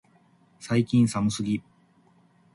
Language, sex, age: Japanese, male, 50-59